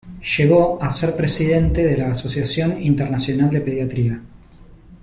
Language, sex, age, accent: Spanish, male, 40-49, Rioplatense: Argentina, Uruguay, este de Bolivia, Paraguay